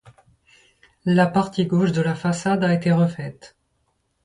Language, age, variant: French, 30-39, Français de métropole